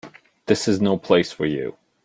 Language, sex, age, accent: English, male, 30-39, United States English